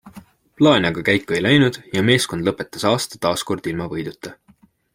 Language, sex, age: Estonian, male, 19-29